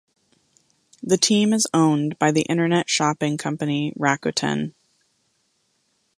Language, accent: English, United States English